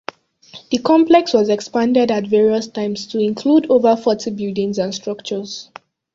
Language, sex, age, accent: English, female, under 19, Southern African (South Africa, Zimbabwe, Namibia)